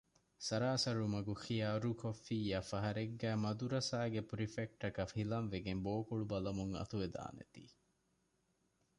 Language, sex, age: Divehi, male, 19-29